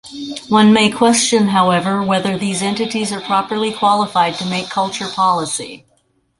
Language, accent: English, United States English